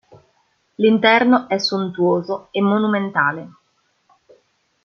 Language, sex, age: Italian, female, 19-29